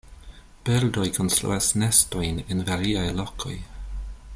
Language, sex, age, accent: Esperanto, male, 30-39, Internacia